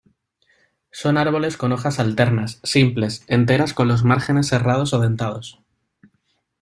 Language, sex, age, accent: Spanish, male, 30-39, España: Sur peninsular (Andalucia, Extremadura, Murcia)